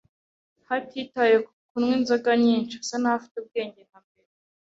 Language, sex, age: Kinyarwanda, female, 19-29